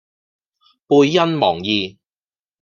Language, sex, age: Cantonese, male, 40-49